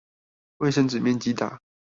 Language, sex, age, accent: Chinese, male, under 19, 出生地：新北市